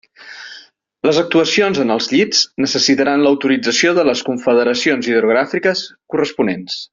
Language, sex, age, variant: Catalan, male, 40-49, Central